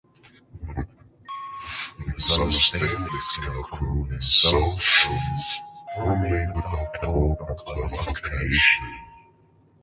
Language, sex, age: English, male, 40-49